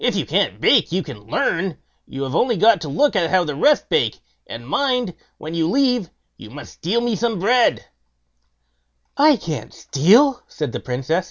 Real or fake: real